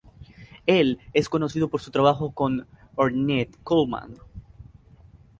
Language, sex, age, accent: Spanish, male, 19-29, América central